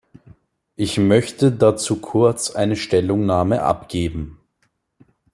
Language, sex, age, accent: German, male, 19-29, Österreichisches Deutsch